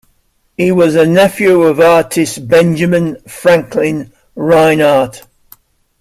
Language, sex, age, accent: English, male, 70-79, England English